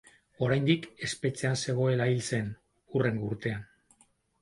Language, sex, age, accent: Basque, male, 60-69, Mendebalekoa (Araba, Bizkaia, Gipuzkoako mendebaleko herri batzuk)